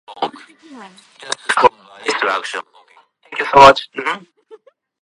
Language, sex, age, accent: English, female, under 19, United States English